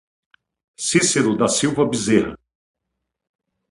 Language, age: Portuguese, 60-69